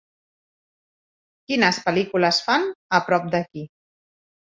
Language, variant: Catalan, Central